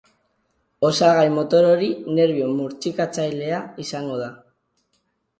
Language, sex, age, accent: Basque, female, 40-49, Mendebalekoa (Araba, Bizkaia, Gipuzkoako mendebaleko herri batzuk)